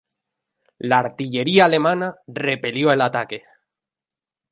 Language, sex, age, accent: Spanish, male, 19-29, España: Islas Canarias